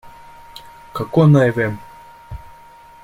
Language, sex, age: Slovenian, male, 30-39